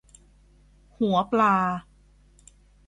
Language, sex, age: Thai, female, 19-29